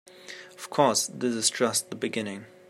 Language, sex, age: English, male, 19-29